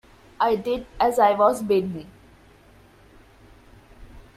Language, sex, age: English, female, 19-29